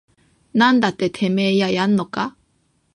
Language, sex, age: Japanese, male, 19-29